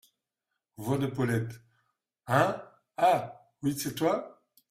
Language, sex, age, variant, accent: French, male, 40-49, Français d'Europe, Français de Belgique